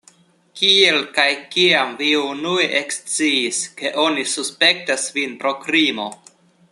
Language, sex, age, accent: Esperanto, male, 19-29, Internacia